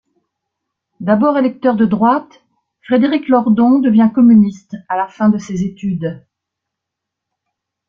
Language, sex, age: French, female, 70-79